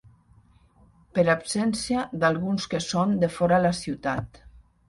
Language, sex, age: Catalan, female, 50-59